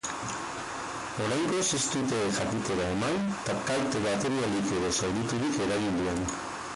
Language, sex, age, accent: Basque, male, 60-69, Mendebalekoa (Araba, Bizkaia, Gipuzkoako mendebaleko herri batzuk)